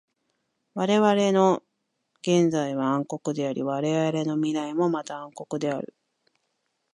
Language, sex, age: Japanese, female, 40-49